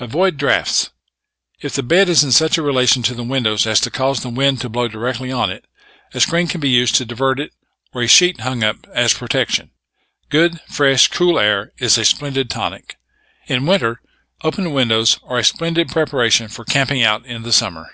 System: none